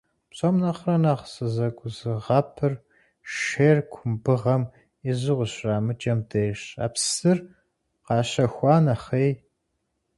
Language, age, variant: Kabardian, 19-29, Адыгэбзэ (Къэбэрдей, Кирил, псоми зэдай)